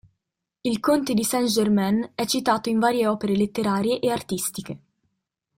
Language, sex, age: Italian, female, 19-29